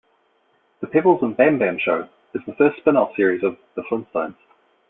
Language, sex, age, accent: English, male, 40-49, New Zealand English